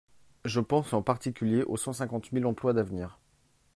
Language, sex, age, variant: French, male, 30-39, Français de métropole